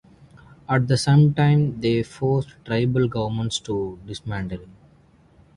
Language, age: English, 19-29